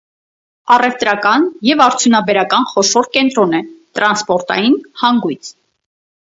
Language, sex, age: Armenian, female, 30-39